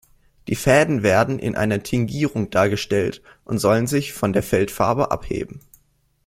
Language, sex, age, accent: German, male, 19-29, Deutschland Deutsch